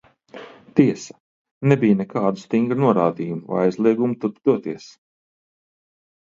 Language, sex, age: Latvian, male, 60-69